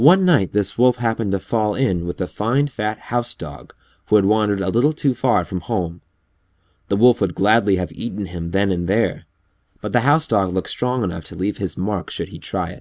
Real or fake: real